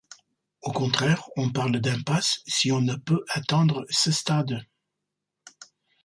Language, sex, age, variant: French, male, 50-59, Français d'Europe